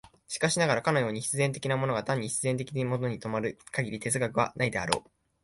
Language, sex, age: Japanese, male, 19-29